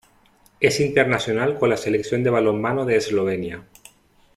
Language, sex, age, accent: Spanish, male, 40-49, España: Islas Canarias